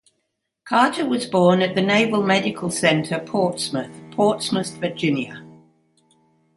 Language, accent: English, England English